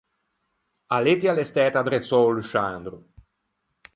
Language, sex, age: Ligurian, male, 30-39